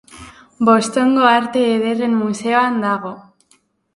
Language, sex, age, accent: Basque, female, 40-49, Mendebalekoa (Araba, Bizkaia, Gipuzkoako mendebaleko herri batzuk)